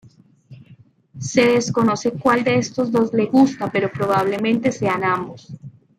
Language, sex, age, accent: Spanish, female, 30-39, Caribe: Cuba, Venezuela, Puerto Rico, República Dominicana, Panamá, Colombia caribeña, México caribeño, Costa del golfo de México